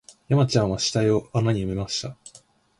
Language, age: Japanese, 19-29